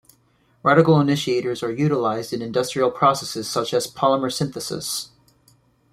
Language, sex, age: English, male, 19-29